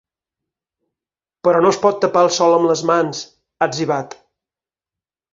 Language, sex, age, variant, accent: Catalan, male, 30-39, Balear, mallorquí